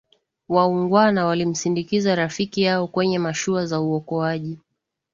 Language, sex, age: Swahili, female, 30-39